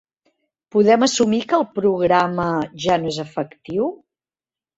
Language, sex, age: Catalan, female, 50-59